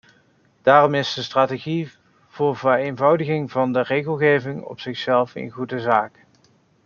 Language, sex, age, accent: Dutch, male, 30-39, Nederlands Nederlands